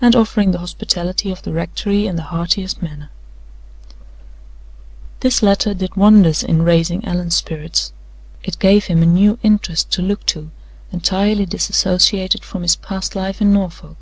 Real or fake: real